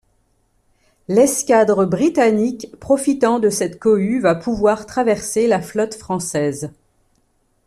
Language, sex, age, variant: French, female, 50-59, Français de métropole